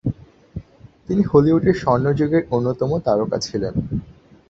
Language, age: Bengali, 19-29